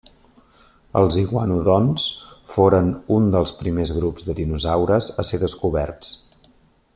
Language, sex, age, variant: Catalan, male, 40-49, Central